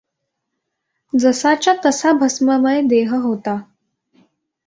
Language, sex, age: Marathi, female, under 19